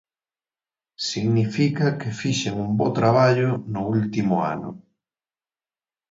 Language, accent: Galician, Central (gheada)